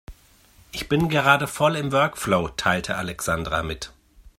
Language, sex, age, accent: German, male, 40-49, Deutschland Deutsch